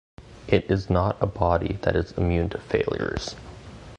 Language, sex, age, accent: English, male, 19-29, United States English